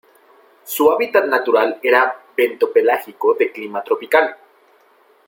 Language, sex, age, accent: Spanish, male, 19-29, México